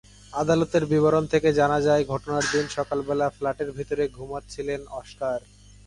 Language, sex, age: Bengali, male, 19-29